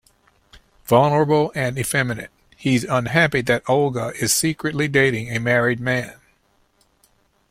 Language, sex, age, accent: English, male, 60-69, United States English